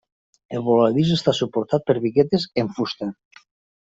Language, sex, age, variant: Catalan, male, 50-59, Nord-Occidental